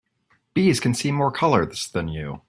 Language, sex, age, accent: English, male, 19-29, United States English